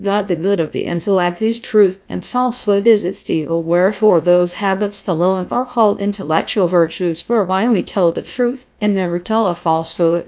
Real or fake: fake